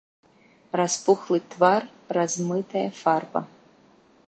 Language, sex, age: Belarusian, female, 30-39